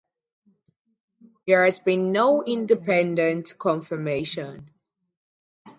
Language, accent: English, United States English